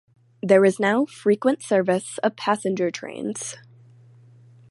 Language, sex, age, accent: English, female, under 19, United States English